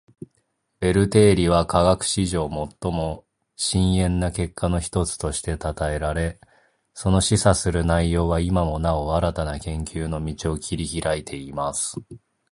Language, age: Japanese, 30-39